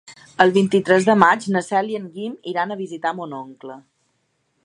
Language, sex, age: Catalan, female, 30-39